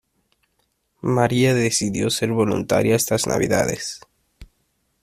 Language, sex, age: Spanish, male, 19-29